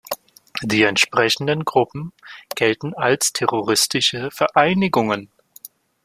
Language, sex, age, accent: German, male, 19-29, Deutschland Deutsch